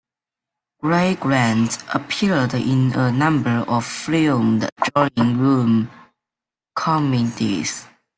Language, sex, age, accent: English, male, under 19, United States English